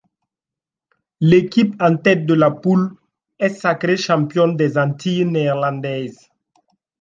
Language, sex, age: French, male, 19-29